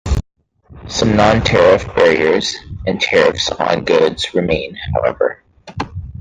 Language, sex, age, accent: English, male, 30-39, Canadian English